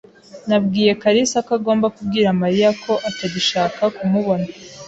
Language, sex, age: Kinyarwanda, female, 19-29